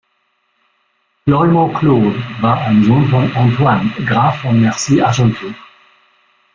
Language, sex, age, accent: German, male, 50-59, Deutschland Deutsch